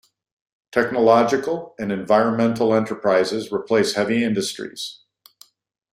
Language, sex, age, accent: English, male, 50-59, United States English